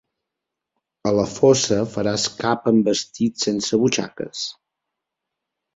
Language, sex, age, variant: Catalan, male, 40-49, Central